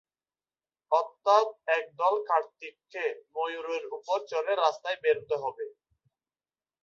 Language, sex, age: Bengali, male, 19-29